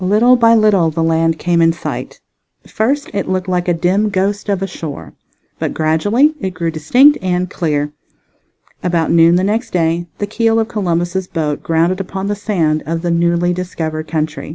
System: none